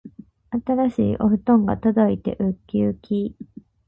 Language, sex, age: Japanese, female, 19-29